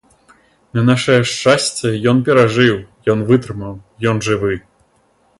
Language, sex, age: Belarusian, male, 30-39